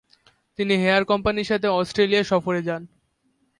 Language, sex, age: Bengali, male, under 19